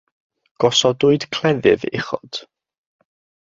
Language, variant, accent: Welsh, South-Eastern Welsh, Y Deyrnas Unedig Cymraeg